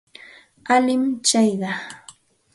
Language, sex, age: Santa Ana de Tusi Pasco Quechua, female, 30-39